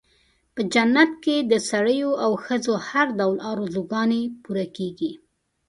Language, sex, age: Pashto, female, 40-49